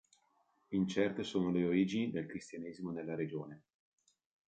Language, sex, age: Italian, male, 40-49